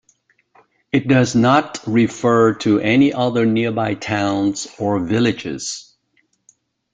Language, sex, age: English, male, 60-69